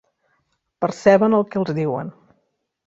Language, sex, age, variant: Catalan, female, 40-49, Central